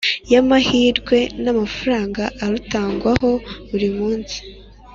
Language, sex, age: Kinyarwanda, female, 19-29